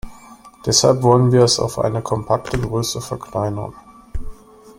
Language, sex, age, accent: German, male, 30-39, Deutschland Deutsch